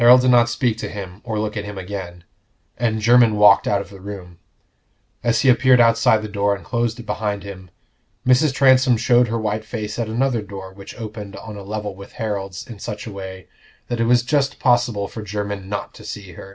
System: none